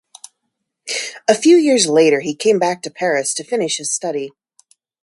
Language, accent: English, United States English